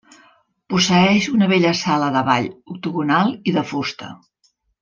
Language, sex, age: Catalan, female, 60-69